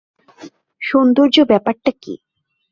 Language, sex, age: Bengali, female, 19-29